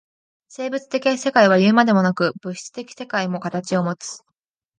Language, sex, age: Japanese, female, under 19